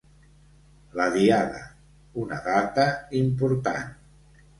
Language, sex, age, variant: Catalan, male, 60-69, Central